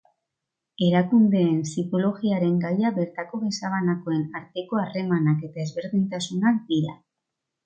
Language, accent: Basque, Mendebalekoa (Araba, Bizkaia, Gipuzkoako mendebaleko herri batzuk)